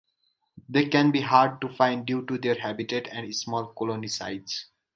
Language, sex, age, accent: English, male, 19-29, United States English